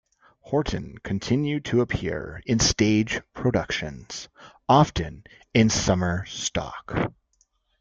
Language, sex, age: English, male, 30-39